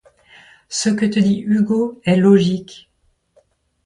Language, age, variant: French, 30-39, Français de métropole